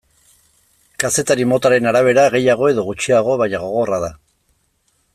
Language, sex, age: Basque, male, 50-59